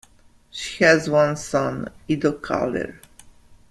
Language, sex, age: English, female, 50-59